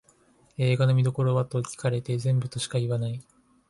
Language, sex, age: Japanese, male, 19-29